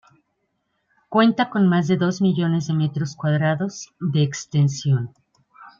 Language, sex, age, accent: Spanish, female, 50-59, México